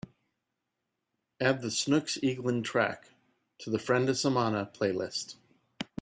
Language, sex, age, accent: English, male, 40-49, United States English